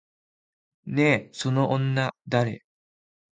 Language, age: Japanese, 19-29